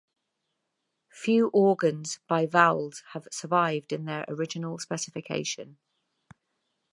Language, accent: English, England English